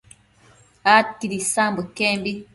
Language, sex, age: Matsés, female, 30-39